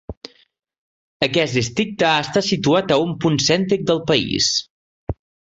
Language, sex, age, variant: Catalan, male, 40-49, Central